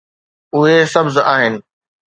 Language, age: Sindhi, 40-49